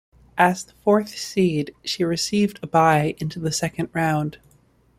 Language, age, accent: English, 19-29, United States English